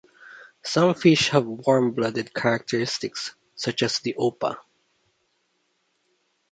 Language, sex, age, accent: English, male, 30-39, Filipino